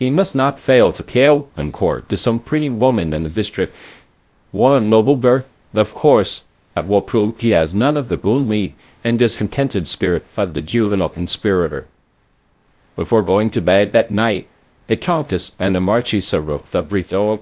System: TTS, VITS